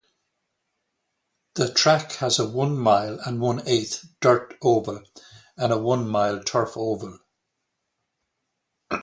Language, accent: English, Irish English